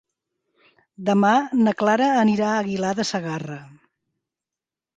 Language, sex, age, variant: Catalan, female, 50-59, Central